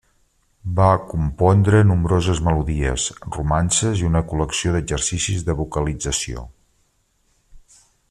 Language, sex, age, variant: Catalan, male, 50-59, Central